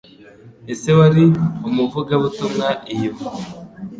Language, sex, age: Kinyarwanda, male, 19-29